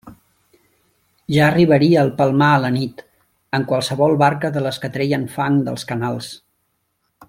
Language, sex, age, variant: Catalan, male, 30-39, Central